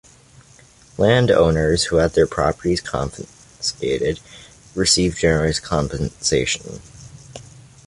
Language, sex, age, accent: English, male, under 19, United States English